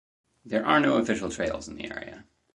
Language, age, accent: English, 30-39, United States English